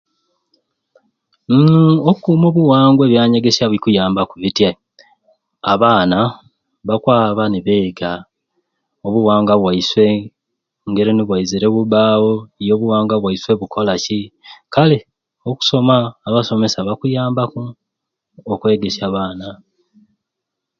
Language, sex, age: Ruuli, male, 30-39